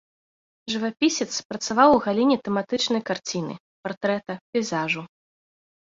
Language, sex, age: Belarusian, female, 19-29